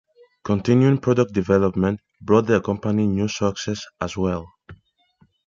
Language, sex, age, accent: English, male, 19-29, United States English